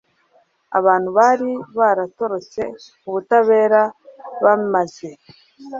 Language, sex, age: Kinyarwanda, female, 40-49